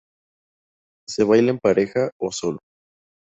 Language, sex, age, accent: Spanish, male, 19-29, México